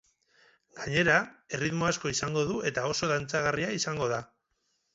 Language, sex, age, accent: Basque, male, 30-39, Mendebalekoa (Araba, Bizkaia, Gipuzkoako mendebaleko herri batzuk)